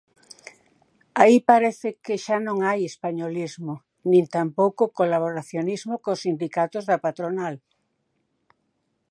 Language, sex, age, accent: Galician, female, 70-79, Atlántico (seseo e gheada)